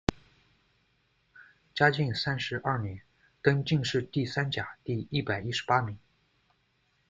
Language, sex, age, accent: Chinese, male, 30-39, 出生地：江苏省